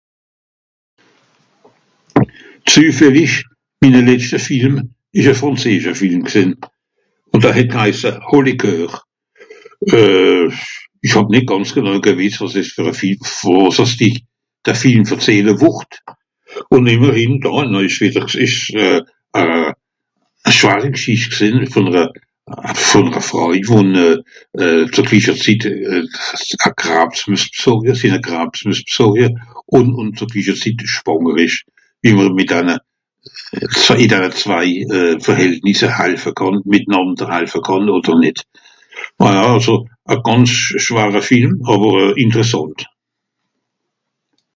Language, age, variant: Swiss German, 70-79, Nordniederàlemmànisch (Rishoffe, Zàwere, Bùsswìller, Hawenau, Brüemt, Stroossbùri, Molse, Dàmbàch, Schlettstàtt, Pfàlzbùri usw.)